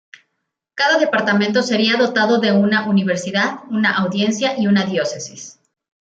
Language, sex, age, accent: Spanish, female, 40-49, México